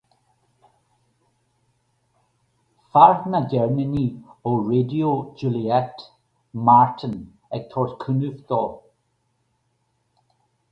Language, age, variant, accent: Irish, 50-59, Gaeilge Uladh, Cainteoir dúchais, Gaeltacht